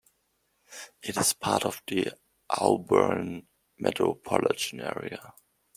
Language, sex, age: English, male, 19-29